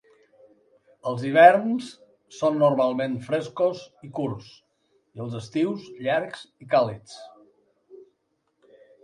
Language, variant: Catalan, Balear